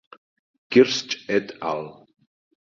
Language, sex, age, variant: Catalan, male, 50-59, Central